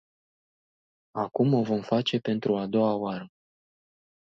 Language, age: Romanian, 30-39